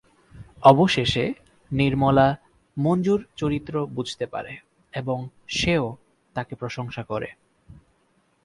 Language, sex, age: Bengali, male, 19-29